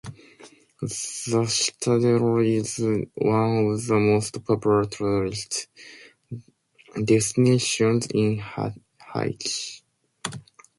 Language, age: English, 19-29